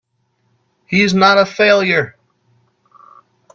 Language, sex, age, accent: English, male, under 19, United States English